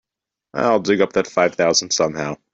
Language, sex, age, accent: English, male, under 19, United States English